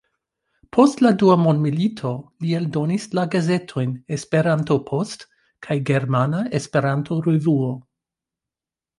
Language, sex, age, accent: Esperanto, female, 50-59, Internacia